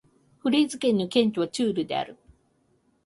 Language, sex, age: Japanese, female, 50-59